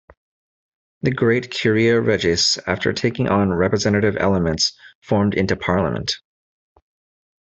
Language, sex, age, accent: English, male, 30-39, United States English